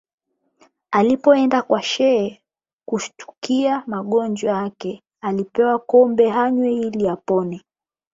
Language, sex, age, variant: Swahili, female, 19-29, Kiswahili cha Bara ya Tanzania